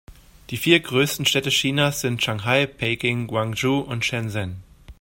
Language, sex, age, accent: German, male, 40-49, Deutschland Deutsch